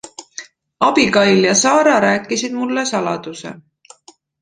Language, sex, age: Estonian, female, 40-49